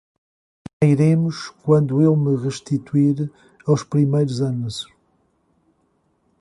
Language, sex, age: Portuguese, male, 40-49